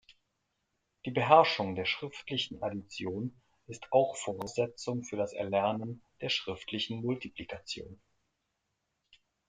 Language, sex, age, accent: German, male, 40-49, Deutschland Deutsch